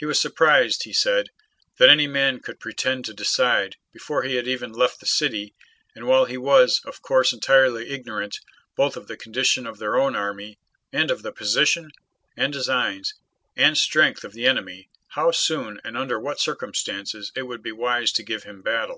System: none